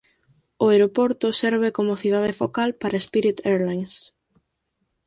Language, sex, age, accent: Galician, female, under 19, Normativo (estándar)